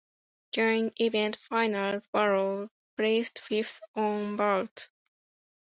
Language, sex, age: English, female, 19-29